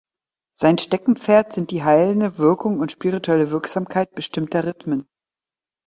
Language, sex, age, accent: German, female, 50-59, Deutschland Deutsch; Norddeutsch